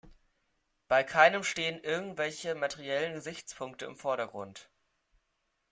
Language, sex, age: German, male, under 19